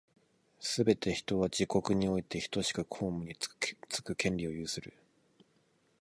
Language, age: Japanese, 19-29